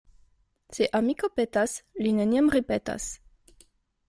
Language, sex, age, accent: Esperanto, female, 19-29, Internacia